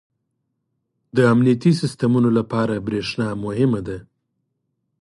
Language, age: Pashto, 30-39